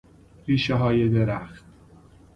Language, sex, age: Persian, male, 30-39